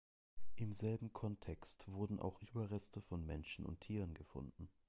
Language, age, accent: German, under 19, Deutschland Deutsch